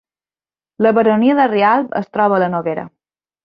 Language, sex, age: Catalan, female, 30-39